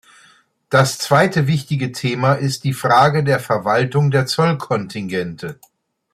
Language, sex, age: German, male, 60-69